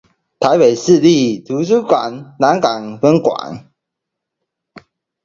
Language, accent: Chinese, 出生地：臺南市